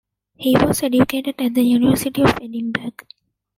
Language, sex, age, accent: English, female, 19-29, India and South Asia (India, Pakistan, Sri Lanka)